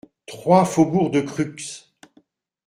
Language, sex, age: French, male, 60-69